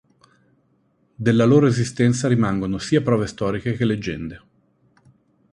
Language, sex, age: Italian, male, 50-59